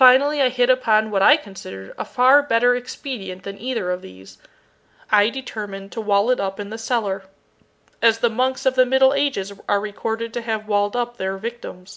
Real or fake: real